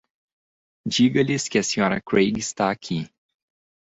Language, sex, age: Portuguese, male, 19-29